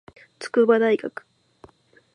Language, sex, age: Japanese, female, 19-29